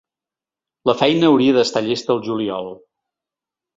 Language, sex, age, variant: Catalan, male, 60-69, Central